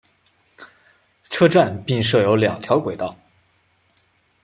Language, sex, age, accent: Chinese, male, 19-29, 出生地：湖北省